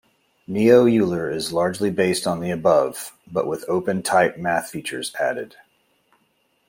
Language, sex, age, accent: English, male, 40-49, United States English